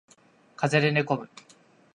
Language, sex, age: Japanese, male, 19-29